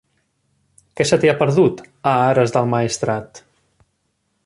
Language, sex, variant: Catalan, male, Central